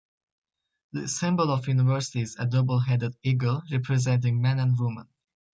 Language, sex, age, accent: English, male, under 19, United States English